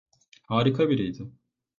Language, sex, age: Turkish, male, 19-29